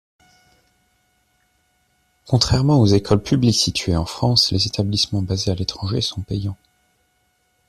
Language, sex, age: French, male, 19-29